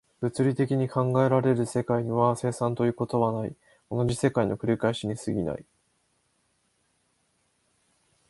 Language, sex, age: Japanese, male, 19-29